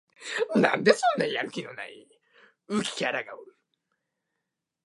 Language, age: Japanese, under 19